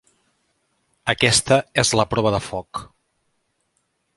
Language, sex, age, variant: Catalan, male, 40-49, Central